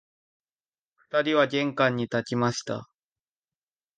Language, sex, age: Japanese, male, 19-29